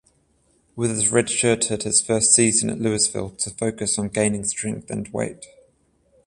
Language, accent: English, United States English; Australian English; England English; New Zealand English; Welsh English